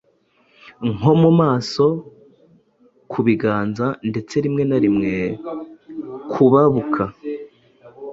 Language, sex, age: Kinyarwanda, male, 19-29